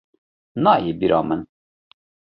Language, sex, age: Kurdish, male, 40-49